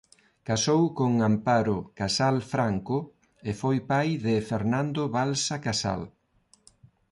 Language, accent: Galician, Neofalante